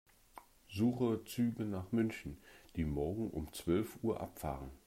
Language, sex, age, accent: German, male, 50-59, Deutschland Deutsch